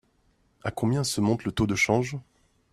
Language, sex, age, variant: French, male, 30-39, Français de métropole